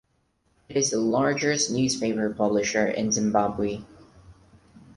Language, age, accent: English, under 19, United States English